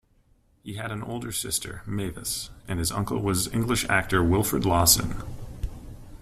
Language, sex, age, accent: English, male, 30-39, Canadian English